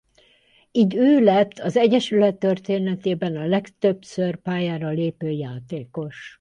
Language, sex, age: Hungarian, female, 70-79